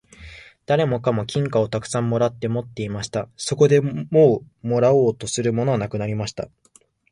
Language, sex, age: Japanese, male, 19-29